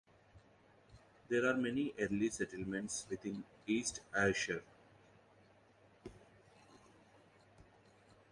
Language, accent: English, India and South Asia (India, Pakistan, Sri Lanka)